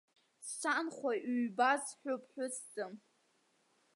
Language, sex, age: Abkhazian, female, under 19